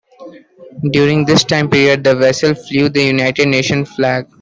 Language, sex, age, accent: English, male, 19-29, United States English